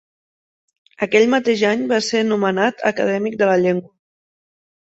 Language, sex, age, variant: Catalan, female, 30-39, Central